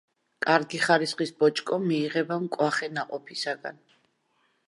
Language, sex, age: Georgian, female, 40-49